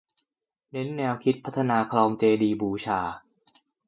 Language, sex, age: Thai, male, 19-29